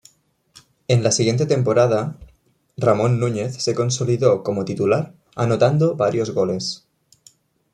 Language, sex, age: Spanish, male, 19-29